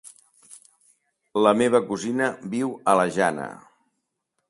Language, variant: Catalan, Septentrional